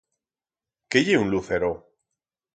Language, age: Aragonese, 30-39